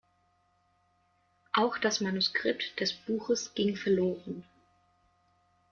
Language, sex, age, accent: German, female, 19-29, Deutschland Deutsch